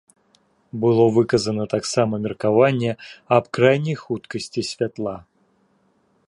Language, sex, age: Belarusian, male, 40-49